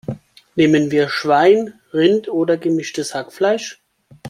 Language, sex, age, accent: German, male, 19-29, Deutschland Deutsch